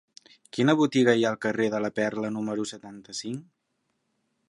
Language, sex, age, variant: Catalan, male, 19-29, Central